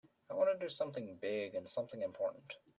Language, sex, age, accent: English, male, 19-29, United States English